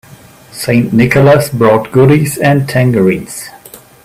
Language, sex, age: English, male, 40-49